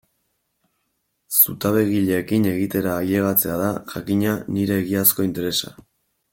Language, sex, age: Basque, male, 19-29